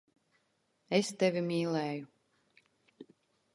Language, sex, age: Latvian, female, 50-59